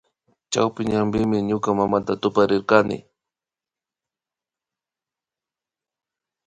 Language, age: Imbabura Highland Quichua, 30-39